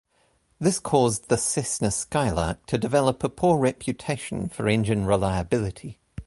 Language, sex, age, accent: English, male, 30-39, New Zealand English